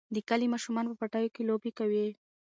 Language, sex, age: Pashto, female, 19-29